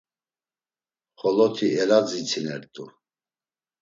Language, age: Laz, 50-59